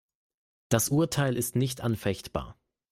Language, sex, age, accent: German, male, 19-29, Deutschland Deutsch